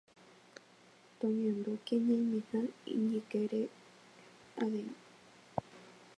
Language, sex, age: Guarani, female, 19-29